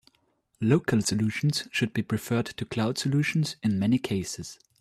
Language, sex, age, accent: English, male, 19-29, United States English